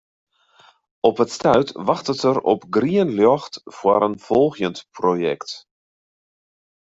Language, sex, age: Western Frisian, male, 40-49